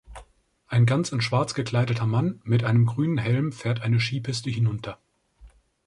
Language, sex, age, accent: German, male, 19-29, Deutschland Deutsch